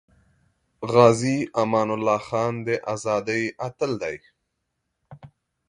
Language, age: Pashto, 30-39